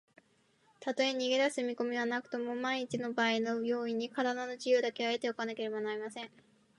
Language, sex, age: Japanese, female, 19-29